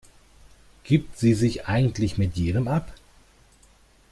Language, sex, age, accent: German, male, 40-49, Deutschland Deutsch